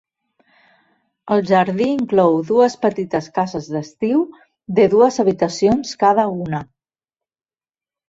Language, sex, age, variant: Catalan, female, 50-59, Central